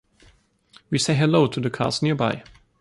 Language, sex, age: English, male, under 19